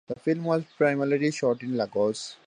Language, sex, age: English, male, 19-29